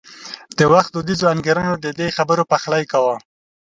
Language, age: Pashto, 30-39